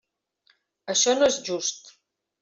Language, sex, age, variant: Catalan, female, 50-59, Central